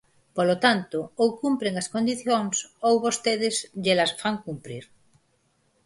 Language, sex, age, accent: Galician, female, 50-59, Normativo (estándar)